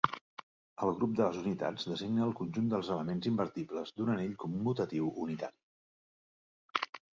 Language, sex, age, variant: Catalan, male, 50-59, Central